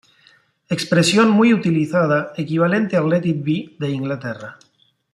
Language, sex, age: Spanish, male, 50-59